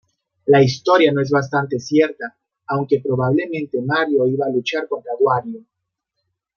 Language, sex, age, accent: Spanish, male, 30-39, México